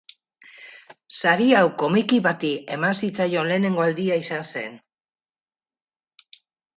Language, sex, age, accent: Basque, female, 50-59, Mendebalekoa (Araba, Bizkaia, Gipuzkoako mendebaleko herri batzuk)